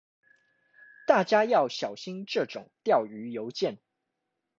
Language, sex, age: Chinese, male, 19-29